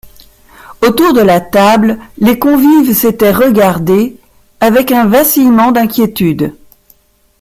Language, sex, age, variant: French, female, 50-59, Français de métropole